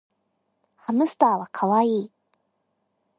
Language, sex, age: Japanese, female, 19-29